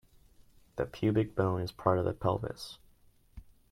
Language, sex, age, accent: English, male, 19-29, United States English